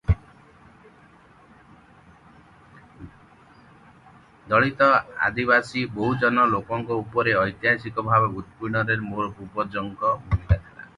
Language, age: Odia, 50-59